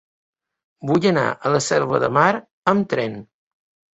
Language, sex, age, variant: Catalan, male, 50-59, Balear